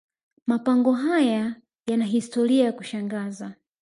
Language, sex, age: Swahili, male, 19-29